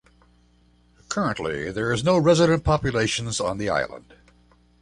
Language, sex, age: English, male, 70-79